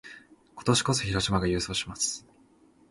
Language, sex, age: Japanese, male, 19-29